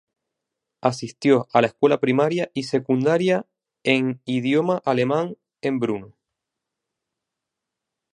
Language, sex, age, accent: Spanish, male, 19-29, España: Islas Canarias